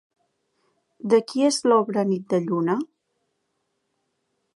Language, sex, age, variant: Catalan, female, 19-29, Central